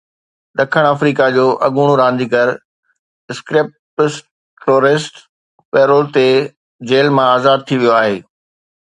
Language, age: Sindhi, 40-49